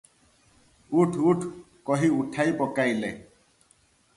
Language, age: Odia, 30-39